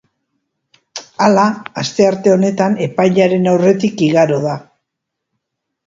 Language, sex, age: Basque, female, 60-69